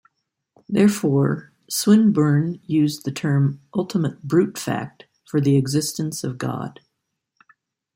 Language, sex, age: English, female, 60-69